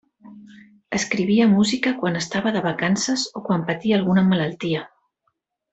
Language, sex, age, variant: Catalan, female, 50-59, Central